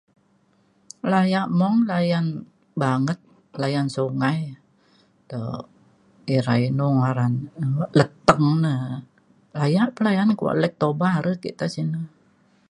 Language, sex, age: Mainstream Kenyah, female, 70-79